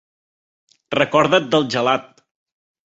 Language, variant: Catalan, Central